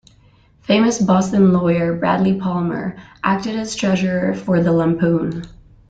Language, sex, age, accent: English, female, 19-29, United States English